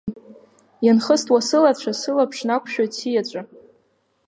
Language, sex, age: Abkhazian, female, 30-39